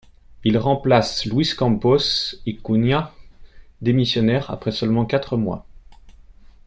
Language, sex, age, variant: French, male, 30-39, Français de métropole